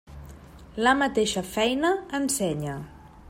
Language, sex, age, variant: Catalan, female, 30-39, Central